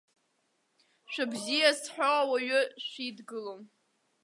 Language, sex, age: Abkhazian, female, under 19